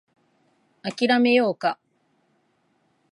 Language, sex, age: Japanese, female, 50-59